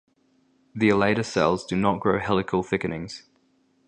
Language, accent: English, Australian English